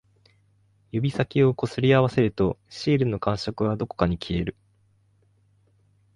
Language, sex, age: Japanese, male, 19-29